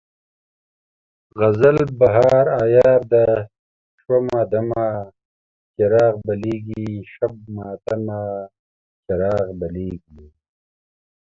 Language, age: Pashto, 40-49